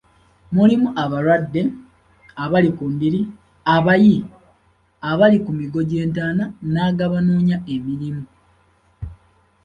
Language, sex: Ganda, male